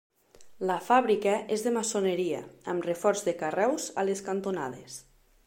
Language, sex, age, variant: Catalan, female, 19-29, Nord-Occidental